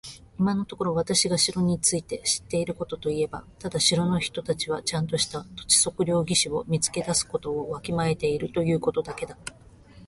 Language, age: Japanese, 40-49